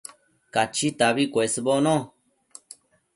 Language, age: Matsés, 30-39